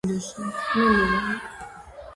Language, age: Georgian, under 19